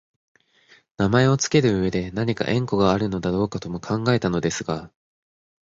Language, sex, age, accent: Japanese, male, under 19, 標準語